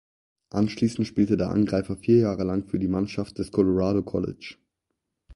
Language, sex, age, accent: German, male, 19-29, Deutschland Deutsch